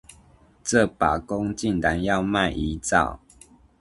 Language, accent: Chinese, 出生地：高雄市